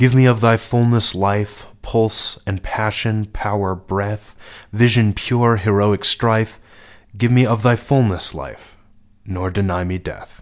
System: none